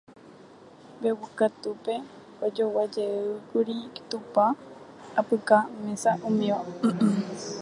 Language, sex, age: Guarani, female, 19-29